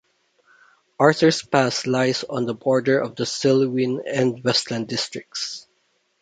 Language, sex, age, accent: English, male, 30-39, Filipino